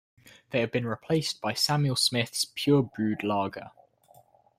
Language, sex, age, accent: English, male, 19-29, England English